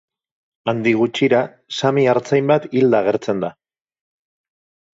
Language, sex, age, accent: Basque, male, 30-39, Mendebalekoa (Araba, Bizkaia, Gipuzkoako mendebaleko herri batzuk)